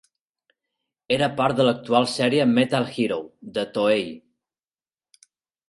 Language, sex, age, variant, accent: Catalan, male, 40-49, Central, Garrotxi